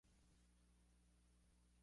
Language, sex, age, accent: Spanish, male, 19-29, México